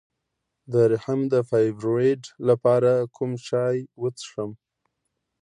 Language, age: Pashto, 19-29